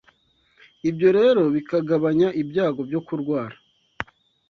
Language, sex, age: Kinyarwanda, male, 19-29